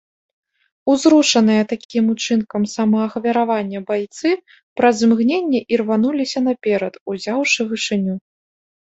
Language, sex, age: Belarusian, female, 19-29